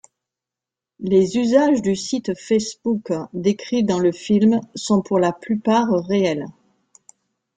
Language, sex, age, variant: French, female, 40-49, Français de métropole